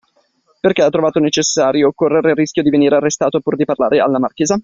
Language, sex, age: Italian, male, 19-29